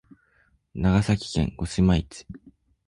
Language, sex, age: Japanese, male, 19-29